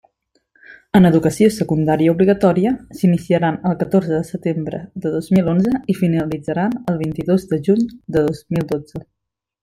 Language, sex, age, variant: Catalan, female, 19-29, Nord-Occidental